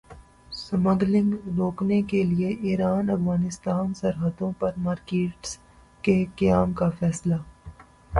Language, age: Urdu, 19-29